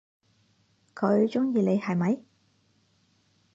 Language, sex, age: Cantonese, female, 30-39